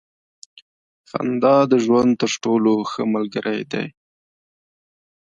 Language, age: Pashto, 30-39